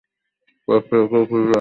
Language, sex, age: Bengali, male, under 19